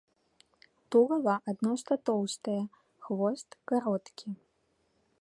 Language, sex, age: Belarusian, female, 19-29